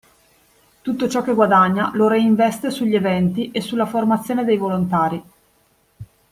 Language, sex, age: Italian, female, 30-39